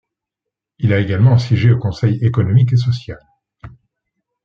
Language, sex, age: French, male, 40-49